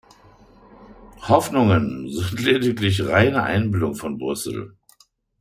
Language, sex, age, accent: German, male, 50-59, Deutschland Deutsch